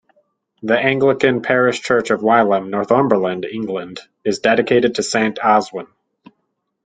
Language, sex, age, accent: English, male, 30-39, United States English